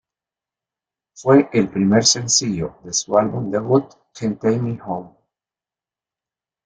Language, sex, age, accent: Spanish, male, 40-49, América central